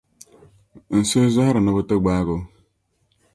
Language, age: Dagbani, 30-39